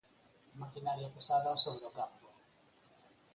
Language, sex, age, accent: Galician, male, 50-59, Normativo (estándar)